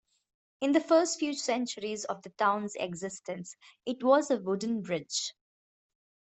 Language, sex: English, female